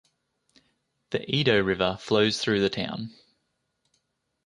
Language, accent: English, Australian English